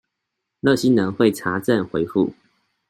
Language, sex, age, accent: Chinese, male, 30-39, 出生地：臺北市